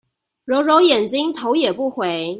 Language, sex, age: Chinese, female, 19-29